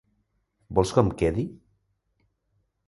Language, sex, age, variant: Catalan, male, 60-69, Central